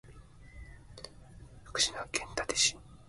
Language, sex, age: Japanese, male, 19-29